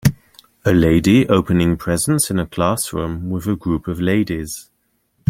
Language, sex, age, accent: English, male, 30-39, England English